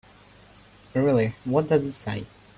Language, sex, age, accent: English, male, under 19, Canadian English